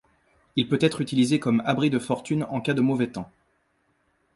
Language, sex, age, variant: French, male, 19-29, Français de métropole